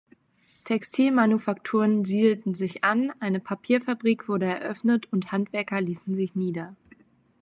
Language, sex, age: German, female, 19-29